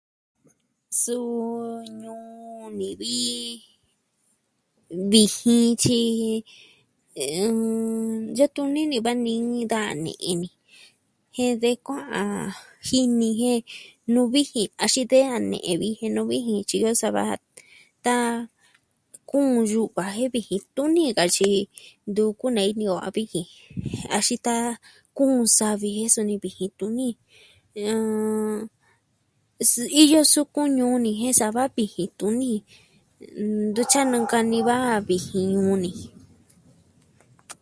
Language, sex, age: Southwestern Tlaxiaco Mixtec, female, 19-29